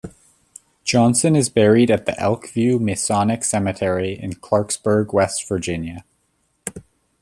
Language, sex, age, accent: English, male, 19-29, United States English